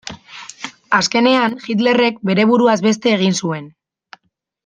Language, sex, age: Basque, female, 19-29